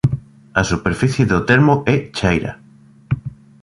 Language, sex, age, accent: Galician, male, 19-29, Normativo (estándar)